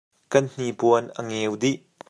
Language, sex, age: Hakha Chin, male, 30-39